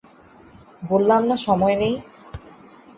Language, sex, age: Bengali, female, 19-29